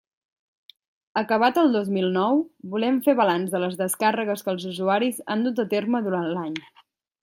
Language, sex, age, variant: Catalan, female, under 19, Central